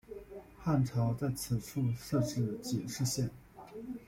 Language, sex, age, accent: Chinese, male, 30-39, 出生地：湖南省